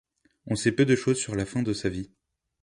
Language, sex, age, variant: French, male, 19-29, Français de métropole